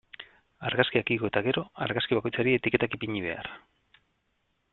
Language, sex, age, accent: Basque, male, 30-39, Mendebalekoa (Araba, Bizkaia, Gipuzkoako mendebaleko herri batzuk)